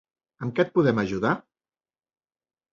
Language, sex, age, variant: Catalan, male, 60-69, Central